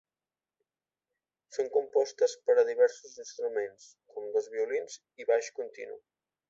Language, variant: Catalan, Central